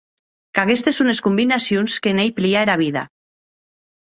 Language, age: Occitan, 50-59